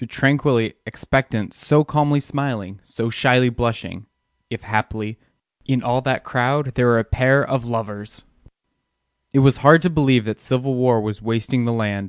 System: none